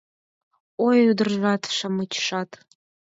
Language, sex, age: Mari, female, under 19